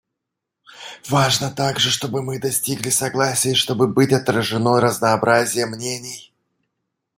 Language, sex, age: Russian, male, 19-29